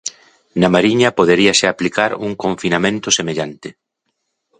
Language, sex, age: Galician, male, 40-49